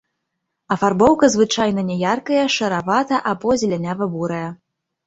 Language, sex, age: Belarusian, female, 19-29